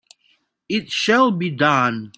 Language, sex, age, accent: English, male, 50-59, Malaysian English